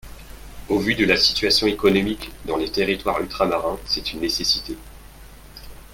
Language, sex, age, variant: French, male, 30-39, Français de métropole